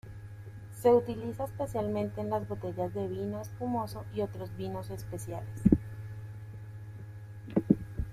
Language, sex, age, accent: Spanish, female, 30-39, Andino-Pacífico: Colombia, Perú, Ecuador, oeste de Bolivia y Venezuela andina